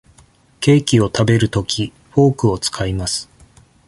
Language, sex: Japanese, male